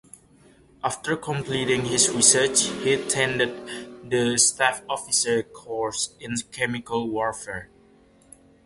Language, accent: English, India and South Asia (India, Pakistan, Sri Lanka)